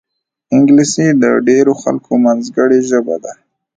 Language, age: Pashto, 19-29